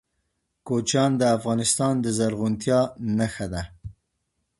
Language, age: Pashto, 30-39